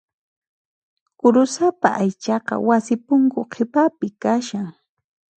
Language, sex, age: Puno Quechua, female, 30-39